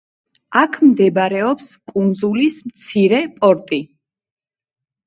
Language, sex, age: Georgian, female, 30-39